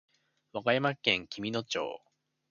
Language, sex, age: Japanese, male, 19-29